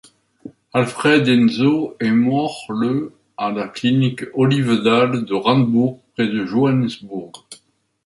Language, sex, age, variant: French, male, 50-59, Français de métropole